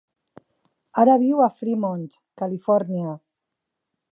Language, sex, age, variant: Catalan, female, 40-49, Central